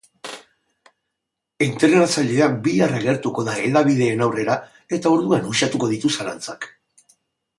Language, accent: Basque, Mendebalekoa (Araba, Bizkaia, Gipuzkoako mendebaleko herri batzuk)